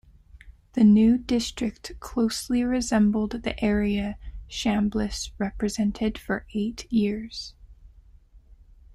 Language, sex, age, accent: English, female, 19-29, United States English